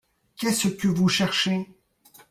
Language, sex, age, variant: French, male, 40-49, Français de métropole